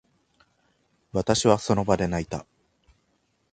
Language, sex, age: Japanese, male, 30-39